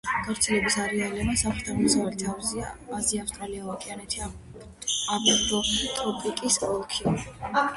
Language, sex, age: Georgian, female, under 19